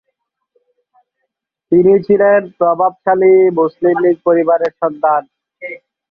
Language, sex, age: Bengali, male, 19-29